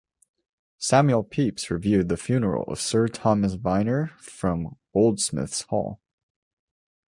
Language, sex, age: English, male, 19-29